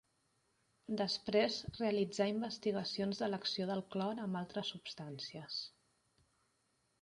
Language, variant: Catalan, Central